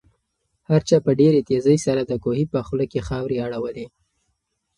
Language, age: Pashto, 19-29